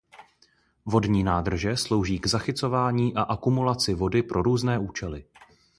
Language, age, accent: Czech, 19-29, pražský